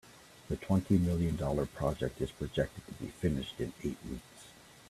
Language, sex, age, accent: English, male, 40-49, United States English